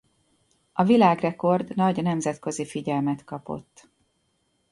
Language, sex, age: Hungarian, female, 50-59